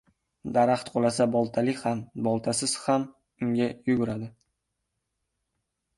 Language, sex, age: Uzbek, male, under 19